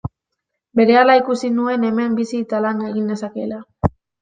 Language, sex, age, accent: Basque, female, 19-29, Mendebalekoa (Araba, Bizkaia, Gipuzkoako mendebaleko herri batzuk)